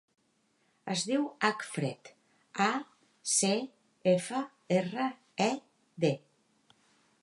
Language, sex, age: Catalan, female, 60-69